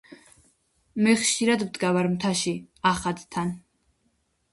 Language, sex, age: Georgian, female, under 19